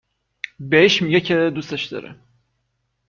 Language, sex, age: Persian, male, 19-29